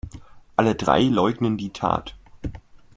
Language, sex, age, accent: German, male, under 19, Deutschland Deutsch